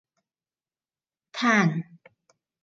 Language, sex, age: Chinese, female, 30-39